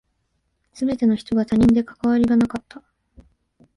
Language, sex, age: Japanese, female, 19-29